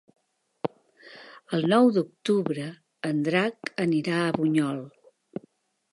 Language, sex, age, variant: Catalan, female, 60-69, Central